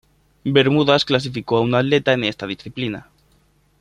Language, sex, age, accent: Spanish, male, 19-29, España: Centro-Sur peninsular (Madrid, Toledo, Castilla-La Mancha)